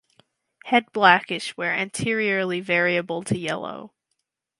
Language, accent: English, Canadian English